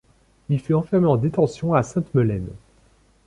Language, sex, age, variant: French, male, 40-49, Français de métropole